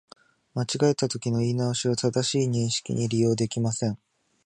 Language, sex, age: Japanese, male, 19-29